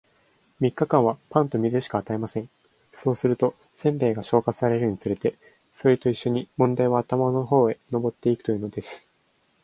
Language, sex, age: Japanese, male, 19-29